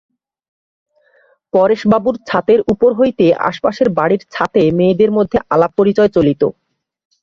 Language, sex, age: Bengali, male, 19-29